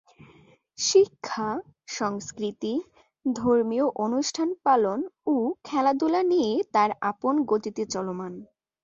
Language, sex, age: Bengali, female, under 19